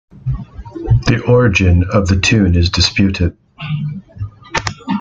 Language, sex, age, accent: English, male, 40-49, United States English